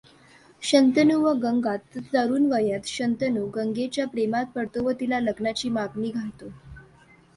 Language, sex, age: Marathi, female, under 19